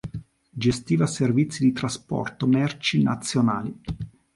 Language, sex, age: Italian, male, 40-49